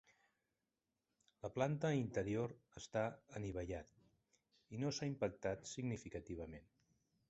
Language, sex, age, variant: Catalan, male, 50-59, Central